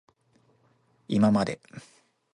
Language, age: Japanese, 19-29